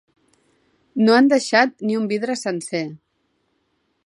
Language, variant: Catalan, Central